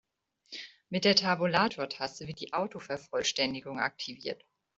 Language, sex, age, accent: German, female, 30-39, Deutschland Deutsch